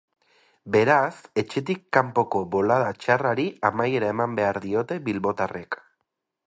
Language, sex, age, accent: Basque, male, 30-39, Erdialdekoa edo Nafarra (Gipuzkoa, Nafarroa)